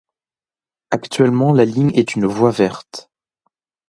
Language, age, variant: French, under 19, Français de métropole